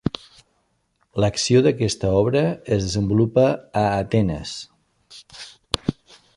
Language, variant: Catalan, Central